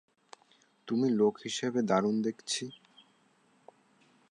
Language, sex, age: Bengali, male, under 19